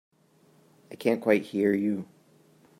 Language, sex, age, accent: English, male, 30-39, United States English